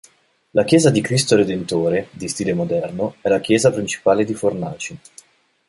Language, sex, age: Italian, male, 19-29